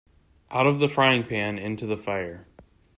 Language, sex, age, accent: English, male, 30-39, United States English